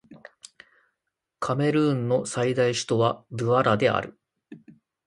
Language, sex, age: Japanese, male, 30-39